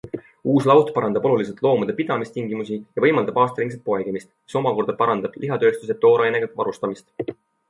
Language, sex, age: Estonian, male, 19-29